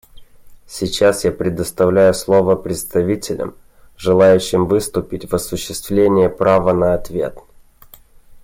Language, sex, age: Russian, male, 19-29